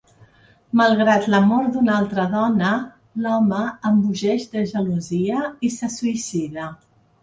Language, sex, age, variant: Catalan, female, 60-69, Central